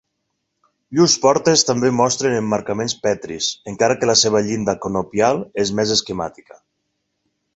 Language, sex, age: Catalan, male, 40-49